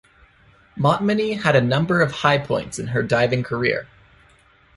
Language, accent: English, United States English